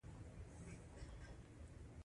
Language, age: Pashto, 19-29